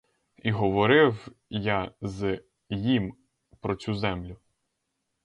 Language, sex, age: Ukrainian, male, 19-29